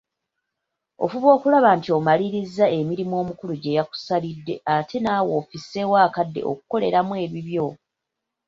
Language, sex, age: Ganda, female, 19-29